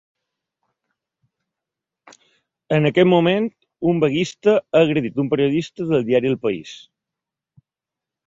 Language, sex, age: Catalan, male, 40-49